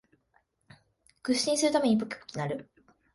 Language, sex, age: Japanese, female, 19-29